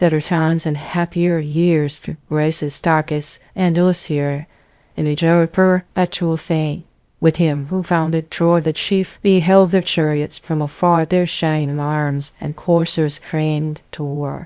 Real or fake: fake